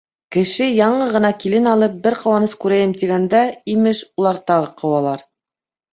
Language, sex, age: Bashkir, female, 30-39